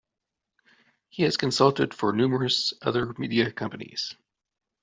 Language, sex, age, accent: English, male, 40-49, United States English